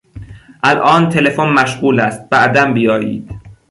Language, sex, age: Persian, male, under 19